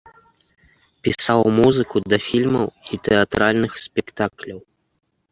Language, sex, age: Belarusian, male, 30-39